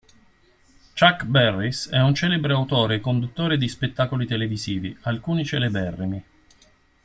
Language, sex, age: Italian, male, 50-59